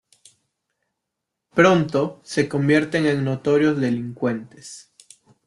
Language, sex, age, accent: Spanish, male, 19-29, Andino-Pacífico: Colombia, Perú, Ecuador, oeste de Bolivia y Venezuela andina